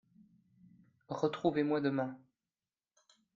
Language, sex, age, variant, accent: French, male, 19-29, Français d'Europe, Français de Belgique